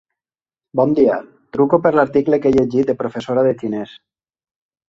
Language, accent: Catalan, valencià